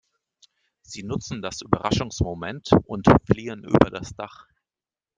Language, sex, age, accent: German, male, 30-39, Deutschland Deutsch